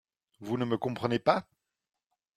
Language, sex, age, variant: French, male, 40-49, Français d'Europe